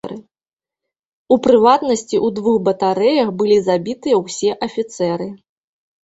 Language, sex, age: Belarusian, female, 30-39